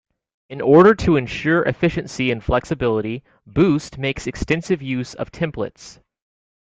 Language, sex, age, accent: English, male, 19-29, United States English